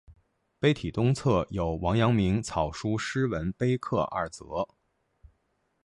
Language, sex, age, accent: Chinese, male, 40-49, 出生地：北京市